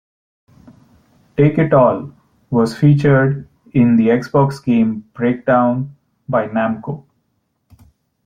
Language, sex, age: English, male, 19-29